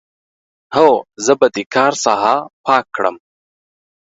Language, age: Pashto, 19-29